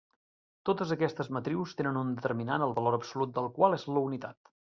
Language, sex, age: Catalan, male, 40-49